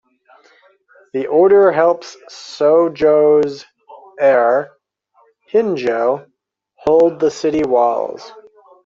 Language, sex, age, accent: English, male, 30-39, United States English